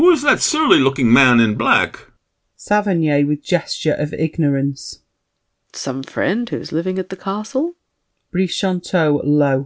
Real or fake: real